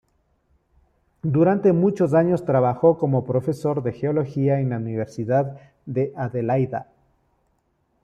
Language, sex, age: Spanish, male, 50-59